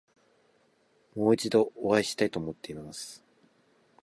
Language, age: Japanese, 19-29